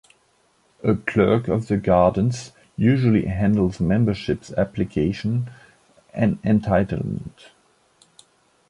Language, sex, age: English, male, 40-49